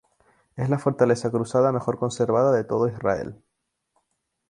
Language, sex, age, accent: Spanish, male, 19-29, España: Islas Canarias